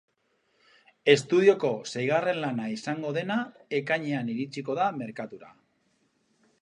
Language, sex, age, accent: Basque, male, 30-39, Mendebalekoa (Araba, Bizkaia, Gipuzkoako mendebaleko herri batzuk)